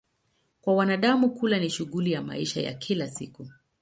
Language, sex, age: Swahili, female, 30-39